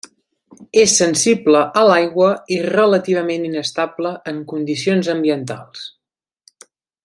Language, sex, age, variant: Catalan, male, 19-29, Central